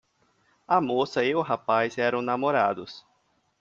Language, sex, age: Portuguese, male, 19-29